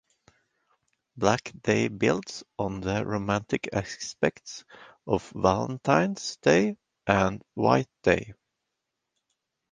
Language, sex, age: English, male, 50-59